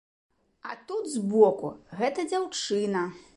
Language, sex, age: Belarusian, female, 30-39